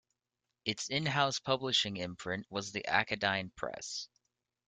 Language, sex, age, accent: English, male, 19-29, United States English